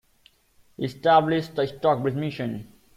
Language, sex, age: English, male, 19-29